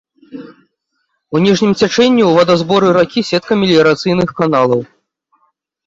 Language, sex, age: Belarusian, male, 19-29